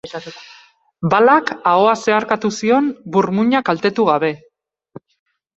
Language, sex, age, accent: Basque, female, 40-49, Mendebalekoa (Araba, Bizkaia, Gipuzkoako mendebaleko herri batzuk)